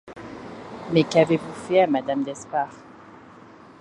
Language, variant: French, Français de métropole